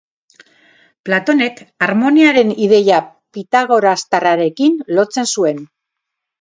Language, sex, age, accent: Basque, female, 50-59, Mendebalekoa (Araba, Bizkaia, Gipuzkoako mendebaleko herri batzuk)